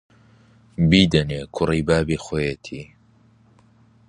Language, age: Central Kurdish, 19-29